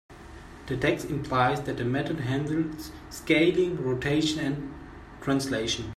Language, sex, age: English, male, 19-29